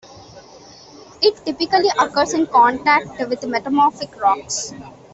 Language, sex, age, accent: English, female, under 19, India and South Asia (India, Pakistan, Sri Lanka)